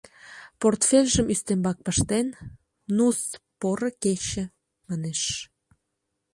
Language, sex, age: Mari, female, 19-29